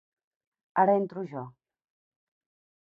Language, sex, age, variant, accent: Catalan, female, 40-49, Central, Camp de Tarragona